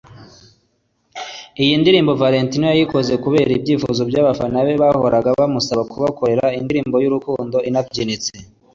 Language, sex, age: Kinyarwanda, male, 30-39